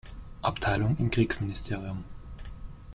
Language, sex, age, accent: German, male, 19-29, Österreichisches Deutsch